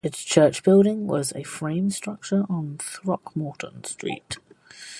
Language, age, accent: English, 19-29, England English